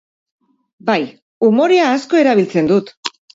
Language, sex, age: Basque, female, 40-49